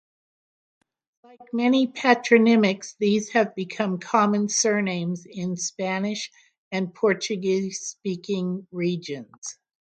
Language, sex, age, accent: English, female, 60-69, United States English